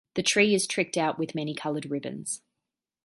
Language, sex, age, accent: English, female, 19-29, Australian English